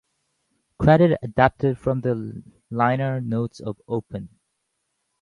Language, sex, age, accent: English, male, 30-39, United States English